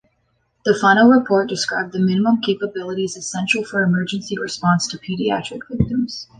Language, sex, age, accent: English, female, 19-29, Canadian English